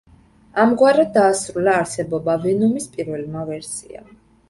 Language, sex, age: Georgian, female, 19-29